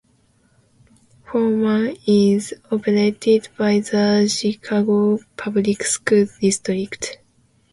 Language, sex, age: English, female, 19-29